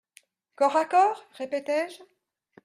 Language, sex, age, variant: French, female, 50-59, Français de métropole